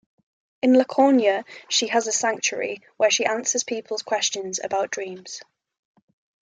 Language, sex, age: English, female, 19-29